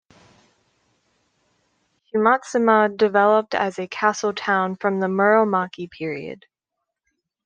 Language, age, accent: English, 19-29, United States English